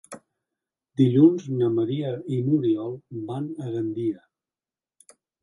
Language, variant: Catalan, Central